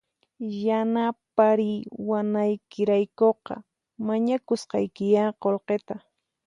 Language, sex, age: Puno Quechua, female, 19-29